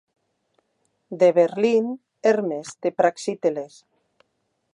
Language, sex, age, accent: Spanish, female, 50-59, España: Norte peninsular (Asturias, Castilla y León, Cantabria, País Vasco, Navarra, Aragón, La Rioja, Guadalajara, Cuenca)